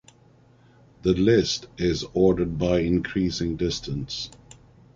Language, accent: English, England English